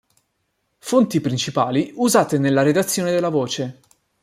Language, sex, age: Italian, male, 19-29